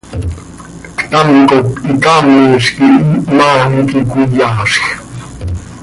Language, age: Seri, 40-49